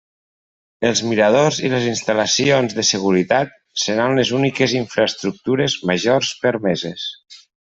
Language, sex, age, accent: Catalan, male, 40-49, valencià